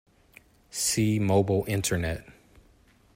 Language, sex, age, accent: English, male, 19-29, United States English